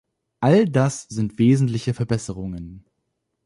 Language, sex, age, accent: German, male, 19-29, Deutschland Deutsch